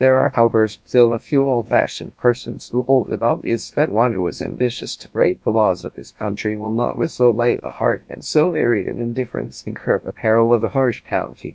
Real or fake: fake